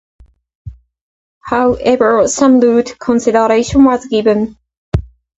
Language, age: English, 40-49